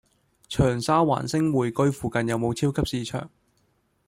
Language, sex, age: Cantonese, male, 19-29